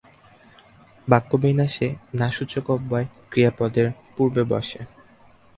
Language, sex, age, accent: Bengali, male, under 19, Native